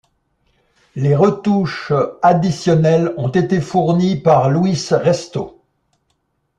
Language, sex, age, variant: French, male, 70-79, Français de métropole